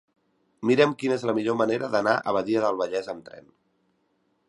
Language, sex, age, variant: Catalan, male, 30-39, Central